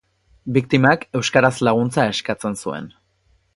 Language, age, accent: Basque, 19-29, Erdialdekoa edo Nafarra (Gipuzkoa, Nafarroa)